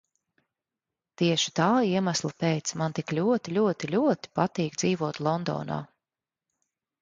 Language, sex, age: Latvian, female, 40-49